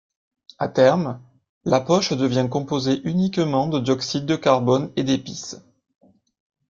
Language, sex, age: French, male, 19-29